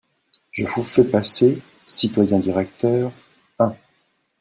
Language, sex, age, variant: French, male, 40-49, Français de métropole